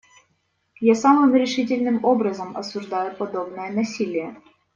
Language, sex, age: Russian, female, 19-29